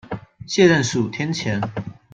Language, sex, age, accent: Chinese, male, 19-29, 出生地：高雄市